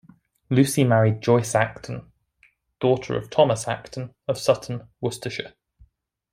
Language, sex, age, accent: English, male, 19-29, England English